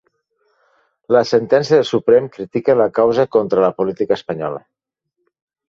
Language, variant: Catalan, Septentrional